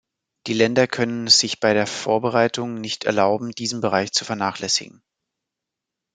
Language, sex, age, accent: German, male, 19-29, Deutschland Deutsch